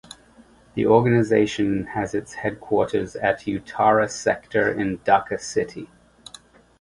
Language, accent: English, England English